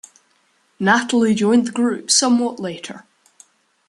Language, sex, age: English, male, under 19